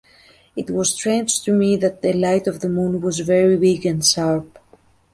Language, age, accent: English, 30-39, United States English